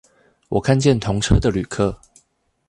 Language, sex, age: Chinese, male, 19-29